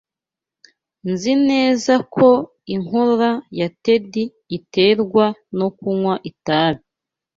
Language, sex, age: Kinyarwanda, female, 19-29